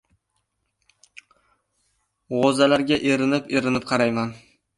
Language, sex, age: Uzbek, male, under 19